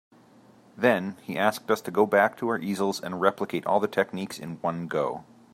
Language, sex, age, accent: English, male, 30-39, Canadian English